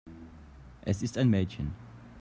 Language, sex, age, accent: German, male, 30-39, Deutschland Deutsch